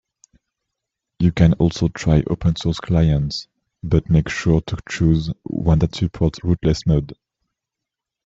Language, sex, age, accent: English, male, 30-39, Canadian English